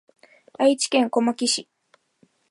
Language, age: Japanese, 19-29